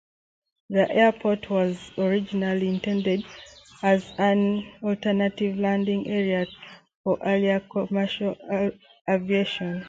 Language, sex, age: English, female, 30-39